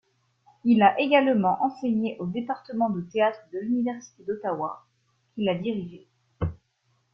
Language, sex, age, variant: French, female, 19-29, Français de métropole